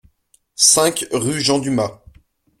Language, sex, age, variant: French, male, 19-29, Français de métropole